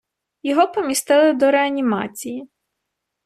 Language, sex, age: Ukrainian, female, 30-39